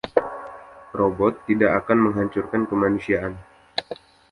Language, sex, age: Indonesian, male, 19-29